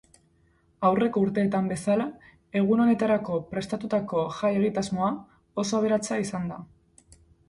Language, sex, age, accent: Basque, female, 19-29, Mendebalekoa (Araba, Bizkaia, Gipuzkoako mendebaleko herri batzuk)